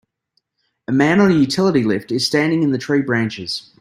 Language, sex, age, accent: English, male, 30-39, Australian English